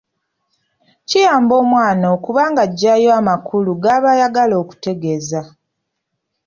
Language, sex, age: Ganda, female, 30-39